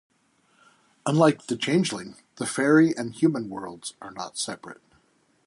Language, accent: English, United States English